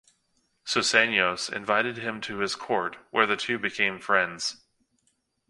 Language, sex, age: English, male, 30-39